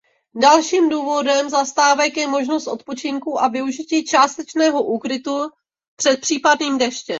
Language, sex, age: Czech, male, 30-39